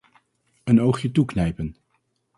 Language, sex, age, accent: Dutch, male, 40-49, Nederlands Nederlands